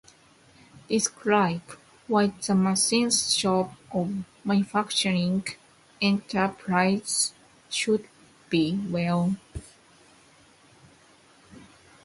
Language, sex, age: English, female, 30-39